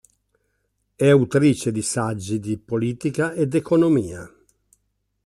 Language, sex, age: Italian, male, 60-69